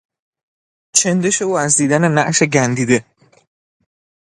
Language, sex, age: Persian, male, 19-29